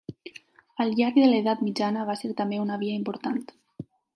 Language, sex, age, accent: Catalan, female, 19-29, valencià